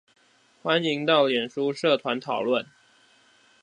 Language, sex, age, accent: Chinese, male, 19-29, 出生地：臺北市; 出生地：新北市